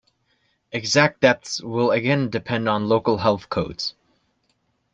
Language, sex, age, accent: English, male, under 19, United States English